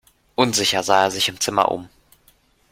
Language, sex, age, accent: German, male, under 19, Deutschland Deutsch